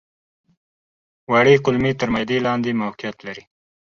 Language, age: Pashto, 30-39